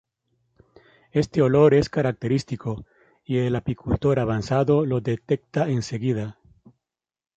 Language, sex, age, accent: Spanish, male, 30-39, España: Centro-Sur peninsular (Madrid, Toledo, Castilla-La Mancha)